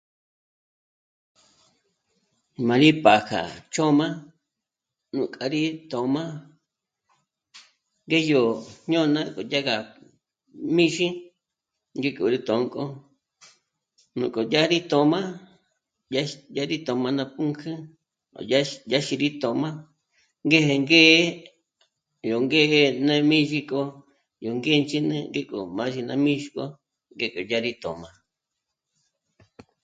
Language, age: Michoacán Mazahua, 19-29